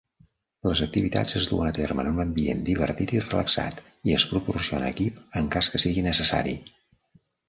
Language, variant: Catalan, Central